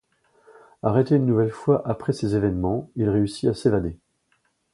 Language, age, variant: French, 40-49, Français de métropole